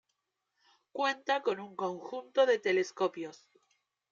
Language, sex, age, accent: Spanish, female, 19-29, Chileno: Chile, Cuyo